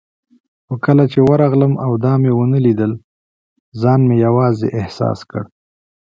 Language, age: Pashto, 19-29